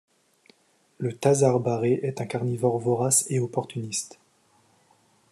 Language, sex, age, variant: French, male, 30-39, Français de métropole